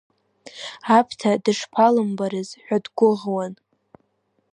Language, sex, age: Abkhazian, female, under 19